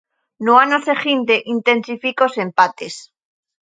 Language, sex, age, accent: Galician, female, 30-39, Central (gheada)